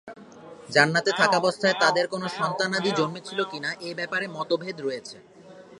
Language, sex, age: Bengali, male, 19-29